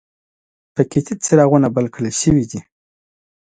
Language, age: Pashto, 30-39